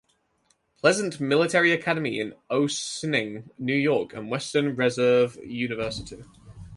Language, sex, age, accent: English, male, 19-29, England English